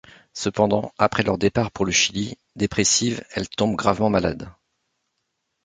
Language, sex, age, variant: French, male, 40-49, Français de métropole